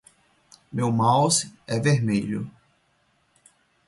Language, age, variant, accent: Portuguese, 40-49, Portuguese (Brasil), Nordestino